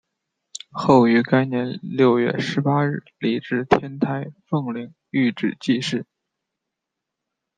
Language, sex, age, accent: Chinese, male, 19-29, 出生地：河北省